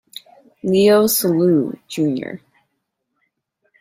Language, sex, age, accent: English, female, 30-39, United States English